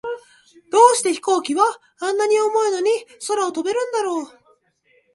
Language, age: Japanese, 19-29